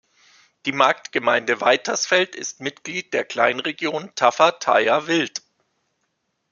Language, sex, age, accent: German, male, 40-49, Deutschland Deutsch